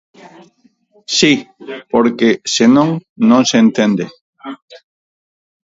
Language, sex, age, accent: Galician, male, 50-59, Normativo (estándar)